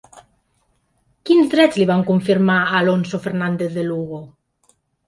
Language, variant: Catalan, Central